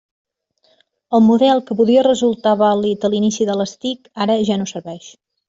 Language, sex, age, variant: Catalan, female, 40-49, Central